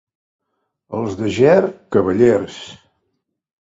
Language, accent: Catalan, gironí